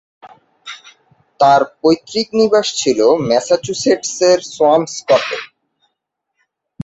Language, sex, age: Bengali, male, 19-29